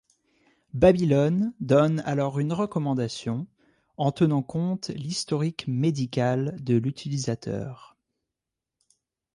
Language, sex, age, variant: French, male, 19-29, Français de métropole